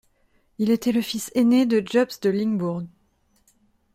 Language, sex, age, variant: French, female, 30-39, Français de métropole